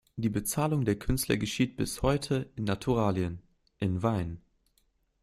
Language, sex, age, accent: German, male, 19-29, Deutschland Deutsch